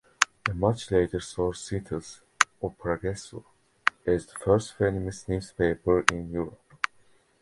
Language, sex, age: English, male, 19-29